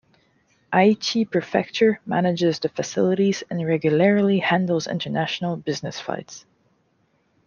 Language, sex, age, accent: English, female, 19-29, Canadian English